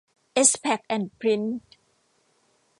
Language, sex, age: Thai, female, 50-59